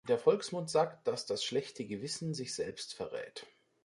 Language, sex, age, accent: German, male, 30-39, Deutschland Deutsch